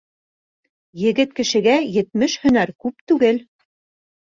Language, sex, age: Bashkir, female, 30-39